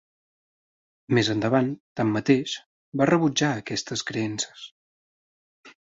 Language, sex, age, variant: Catalan, male, 19-29, Central